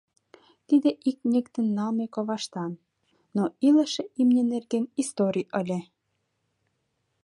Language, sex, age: Mari, female, 19-29